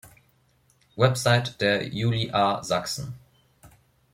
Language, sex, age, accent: German, male, 19-29, Deutschland Deutsch